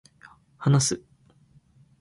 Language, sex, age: Japanese, male, 19-29